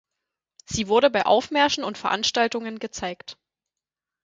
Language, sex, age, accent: German, female, 30-39, Deutschland Deutsch